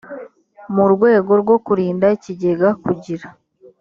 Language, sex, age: Kinyarwanda, female, under 19